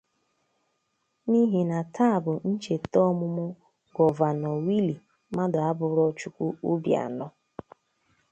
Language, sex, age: Igbo, female, 30-39